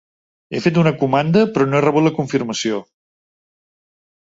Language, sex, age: Catalan, male, 40-49